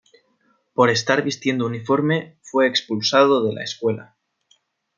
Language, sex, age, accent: Spanish, male, 19-29, España: Norte peninsular (Asturias, Castilla y León, Cantabria, País Vasco, Navarra, Aragón, La Rioja, Guadalajara, Cuenca)